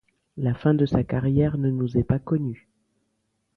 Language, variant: French, Français de métropole